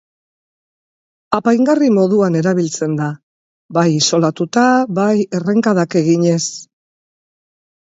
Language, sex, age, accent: Basque, female, 60-69, Mendebalekoa (Araba, Bizkaia, Gipuzkoako mendebaleko herri batzuk)